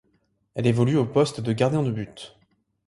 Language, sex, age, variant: French, male, 19-29, Français de métropole